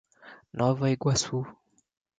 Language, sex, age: Portuguese, male, 19-29